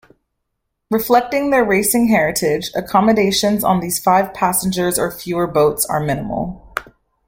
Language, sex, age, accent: English, female, 19-29, United States English